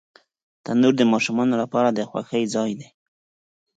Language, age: Pashto, 30-39